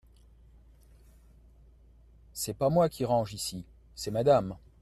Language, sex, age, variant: French, male, 50-59, Français de métropole